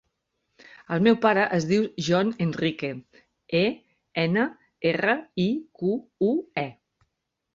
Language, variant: Catalan, Central